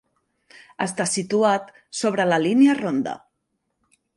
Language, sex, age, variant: Catalan, female, 40-49, Central